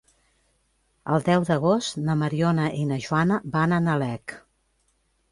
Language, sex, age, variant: Catalan, female, 50-59, Central